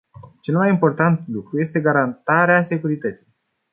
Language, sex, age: Romanian, male, 19-29